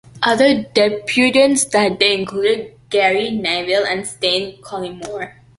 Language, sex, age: English, female, under 19